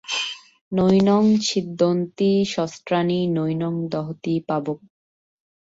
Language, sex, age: Bengali, female, 19-29